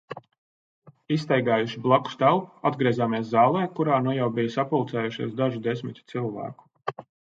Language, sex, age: Latvian, male, 30-39